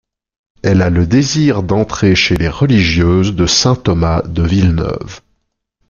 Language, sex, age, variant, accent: French, male, 30-39, Français d'Europe, Français de Suisse